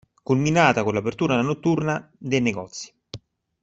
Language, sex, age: Italian, male, 30-39